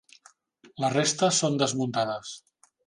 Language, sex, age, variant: Catalan, male, 50-59, Central